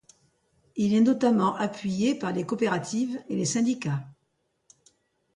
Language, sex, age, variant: French, female, 70-79, Français de métropole